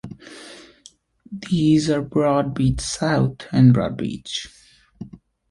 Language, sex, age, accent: English, male, 19-29, England English